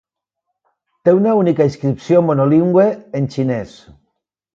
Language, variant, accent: Catalan, Valencià meridional, valencià